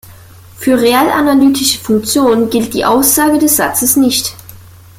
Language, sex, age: German, female, under 19